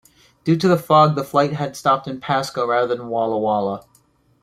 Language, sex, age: English, male, 19-29